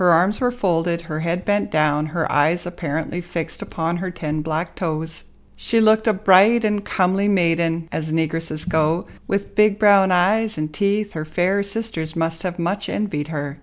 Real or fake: real